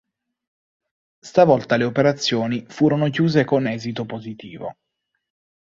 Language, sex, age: Italian, male, 30-39